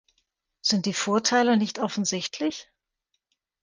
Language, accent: German, Deutschland Deutsch